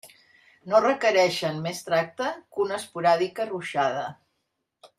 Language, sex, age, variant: Catalan, female, 50-59, Central